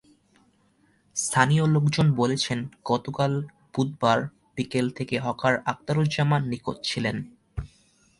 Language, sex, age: Bengali, male, under 19